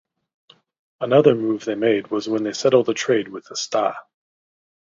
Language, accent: English, United States English